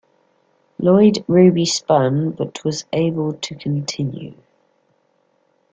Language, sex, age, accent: English, female, 40-49, England English